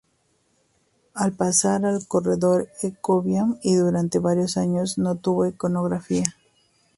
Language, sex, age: Spanish, female, 30-39